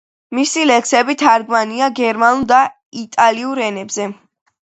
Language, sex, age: Georgian, female, 19-29